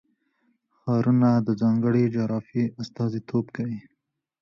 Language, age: Pashto, 19-29